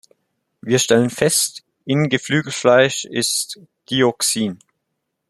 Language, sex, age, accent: German, male, under 19, Deutschland Deutsch